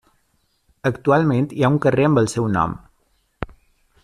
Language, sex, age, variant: Catalan, male, 40-49, Balear